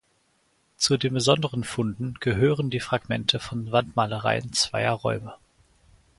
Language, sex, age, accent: German, male, 19-29, Deutschland Deutsch